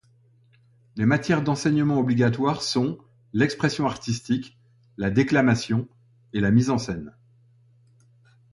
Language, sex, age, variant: French, male, 60-69, Français de métropole